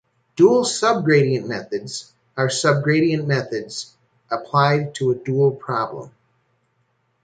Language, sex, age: English, male, 40-49